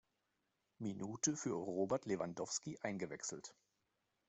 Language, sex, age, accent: German, male, 40-49, Deutschland Deutsch